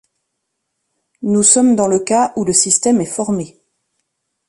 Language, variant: French, Français de métropole